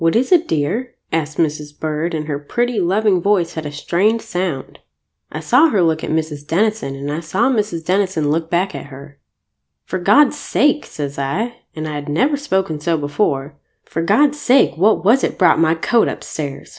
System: none